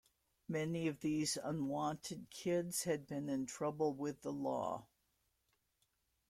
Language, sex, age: English, female, 70-79